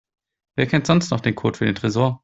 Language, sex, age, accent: German, male, 19-29, Deutschland Deutsch